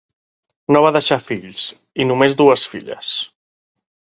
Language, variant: Catalan, Central